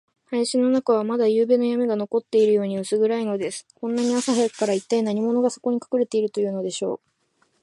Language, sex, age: Japanese, female, 19-29